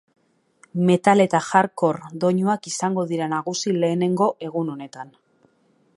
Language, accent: Basque, Mendebalekoa (Araba, Bizkaia, Gipuzkoako mendebaleko herri batzuk)